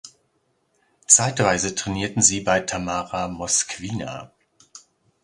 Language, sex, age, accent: German, male, 60-69, Deutschland Deutsch